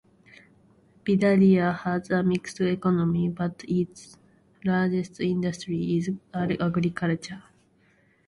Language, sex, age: English, female, 19-29